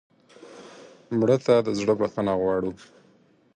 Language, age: Pashto, 19-29